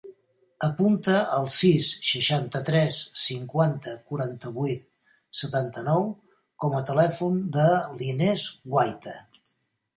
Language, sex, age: Catalan, male, 80-89